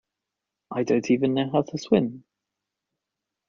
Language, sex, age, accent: English, male, 19-29, England English